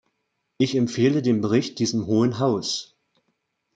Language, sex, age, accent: German, male, 40-49, Deutschland Deutsch